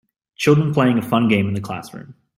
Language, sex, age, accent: English, male, 19-29, United States English